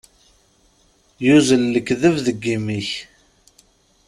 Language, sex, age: Kabyle, male, 30-39